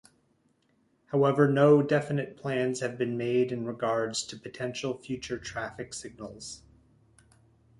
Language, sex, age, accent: English, male, 30-39, United States English